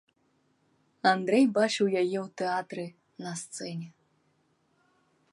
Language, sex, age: Belarusian, female, 19-29